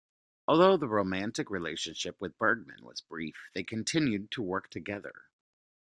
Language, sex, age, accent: English, male, 30-39, United States English